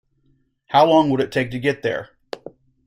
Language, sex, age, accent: English, male, 40-49, United States English